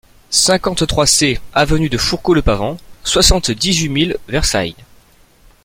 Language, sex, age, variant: French, male, 19-29, Français de métropole